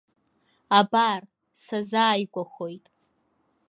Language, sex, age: Abkhazian, female, under 19